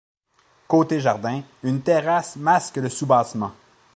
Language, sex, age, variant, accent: French, male, 40-49, Français d'Amérique du Nord, Français du Canada